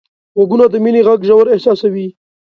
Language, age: Pashto, 19-29